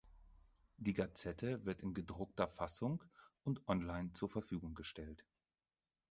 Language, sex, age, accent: German, male, 30-39, Deutschland Deutsch